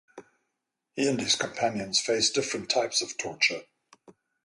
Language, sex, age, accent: English, male, 70-79, England English; Southern African (South Africa, Zimbabwe, Namibia)